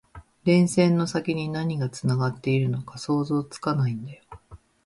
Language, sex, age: Japanese, female, 40-49